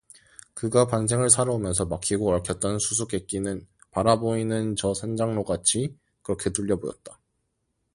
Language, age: Korean, 19-29